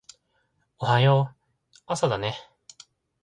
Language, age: Japanese, 19-29